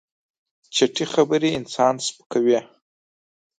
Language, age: Pashto, 19-29